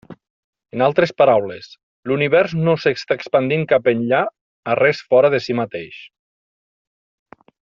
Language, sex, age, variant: Catalan, male, 30-39, Nord-Occidental